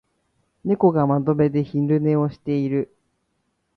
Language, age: Japanese, 19-29